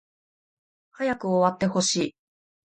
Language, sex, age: Japanese, female, under 19